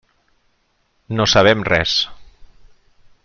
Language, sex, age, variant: Catalan, male, 40-49, Central